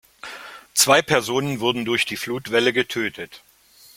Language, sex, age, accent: German, male, 40-49, Deutschland Deutsch